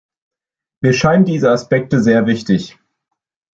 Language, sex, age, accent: German, male, under 19, Deutschland Deutsch